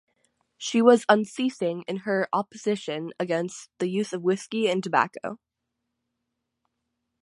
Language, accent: English, United States English; midwest